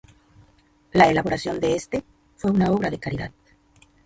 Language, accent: Spanish, México